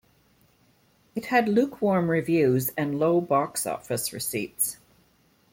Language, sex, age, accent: English, female, 60-69, Canadian English